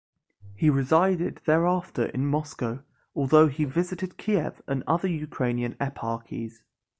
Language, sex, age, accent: English, male, 19-29, England English